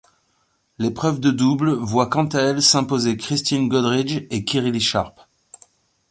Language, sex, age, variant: French, male, 40-49, Français de métropole